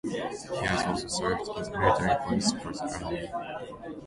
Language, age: English, 19-29